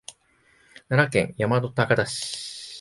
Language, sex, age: Japanese, male, 40-49